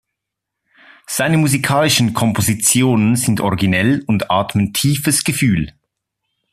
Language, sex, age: German, male, 30-39